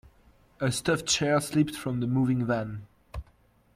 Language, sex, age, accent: English, male, 19-29, England English